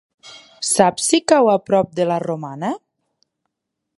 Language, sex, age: Catalan, female, 19-29